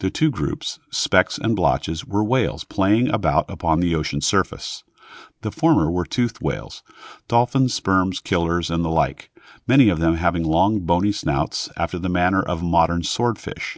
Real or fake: real